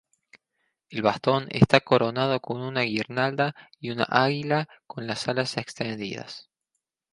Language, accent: Spanish, Rioplatense: Argentina, Uruguay, este de Bolivia, Paraguay